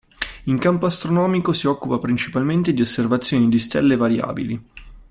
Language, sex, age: Italian, male, 19-29